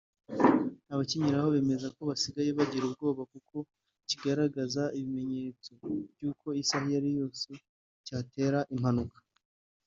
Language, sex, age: Kinyarwanda, male, 30-39